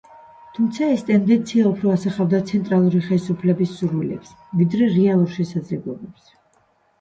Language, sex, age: Georgian, female, 40-49